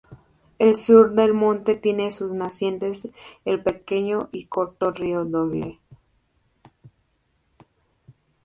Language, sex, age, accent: Spanish, female, 19-29, México